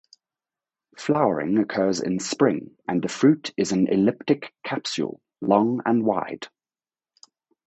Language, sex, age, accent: English, male, 30-39, United States English